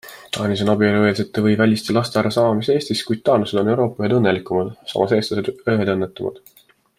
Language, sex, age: Estonian, male, 19-29